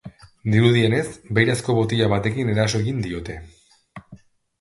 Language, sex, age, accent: Basque, male, 30-39, Mendebalekoa (Araba, Bizkaia, Gipuzkoako mendebaleko herri batzuk)